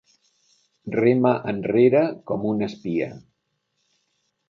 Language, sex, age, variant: Catalan, male, 60-69, Central